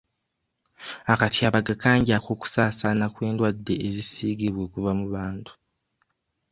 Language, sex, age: Ganda, male, 19-29